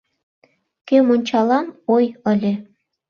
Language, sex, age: Mari, female, 19-29